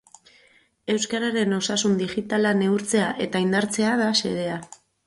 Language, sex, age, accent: Basque, female, 30-39, Mendebalekoa (Araba, Bizkaia, Gipuzkoako mendebaleko herri batzuk)